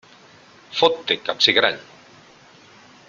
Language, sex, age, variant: Catalan, male, 60-69, Nord-Occidental